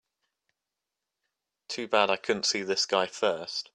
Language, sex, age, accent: English, male, 19-29, England English